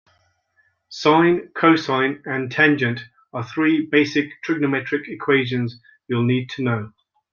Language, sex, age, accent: English, male, 50-59, England English